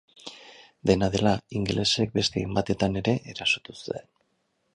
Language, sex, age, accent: Basque, male, 50-59, Erdialdekoa edo Nafarra (Gipuzkoa, Nafarroa)